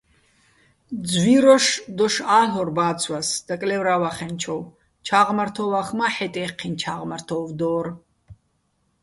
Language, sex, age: Bats, female, 30-39